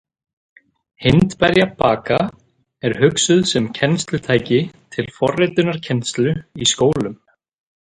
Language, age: Icelandic, 30-39